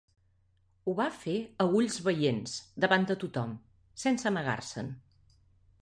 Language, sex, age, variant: Catalan, female, 40-49, Nord-Occidental